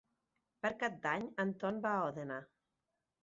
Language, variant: Catalan, Central